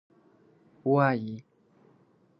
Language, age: Pashto, 19-29